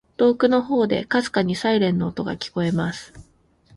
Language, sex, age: Japanese, female, 19-29